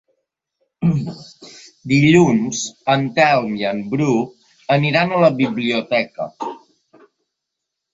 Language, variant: Catalan, Balear